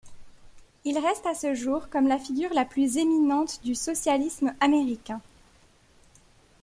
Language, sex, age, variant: French, female, 19-29, Français de métropole